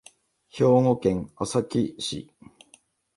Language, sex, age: Japanese, male, 40-49